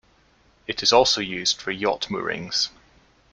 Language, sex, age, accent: English, male, 30-39, Scottish English